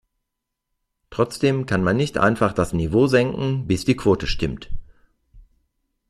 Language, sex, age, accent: German, male, 50-59, Deutschland Deutsch